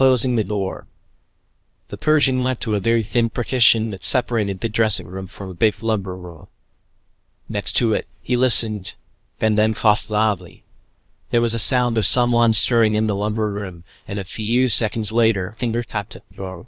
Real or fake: fake